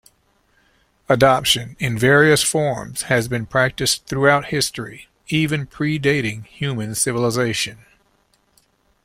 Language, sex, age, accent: English, male, 60-69, United States English